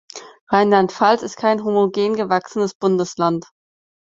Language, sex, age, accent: German, female, 19-29, Deutschland Deutsch